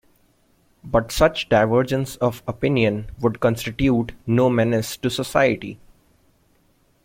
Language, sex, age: English, male, 19-29